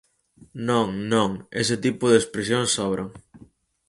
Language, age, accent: Galician, 19-29, Atlántico (seseo e gheada)